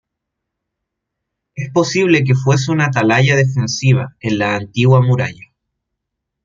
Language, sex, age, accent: Spanish, male, 19-29, Chileno: Chile, Cuyo